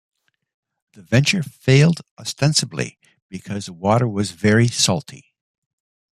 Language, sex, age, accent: English, male, 60-69, Canadian English